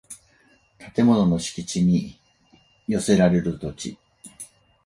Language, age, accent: Japanese, 50-59, 標準語